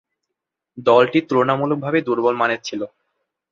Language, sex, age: Bengali, male, 19-29